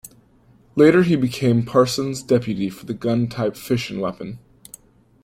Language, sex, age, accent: English, male, 19-29, United States English